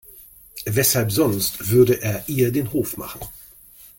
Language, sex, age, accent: German, male, 50-59, Deutschland Deutsch